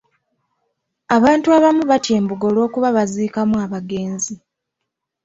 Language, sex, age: Ganda, female, 19-29